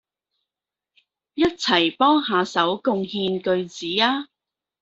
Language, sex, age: Cantonese, female, 30-39